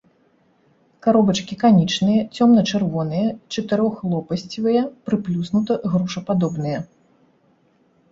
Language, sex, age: Belarusian, female, 30-39